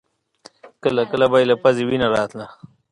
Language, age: Pashto, 30-39